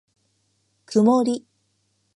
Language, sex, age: Japanese, female, 19-29